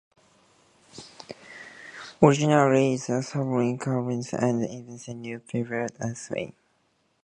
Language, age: English, 19-29